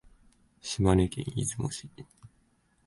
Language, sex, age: Japanese, male, 19-29